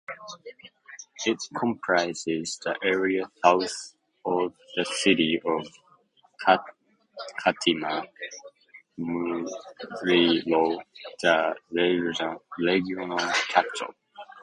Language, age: English, 19-29